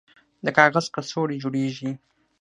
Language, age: Pashto, under 19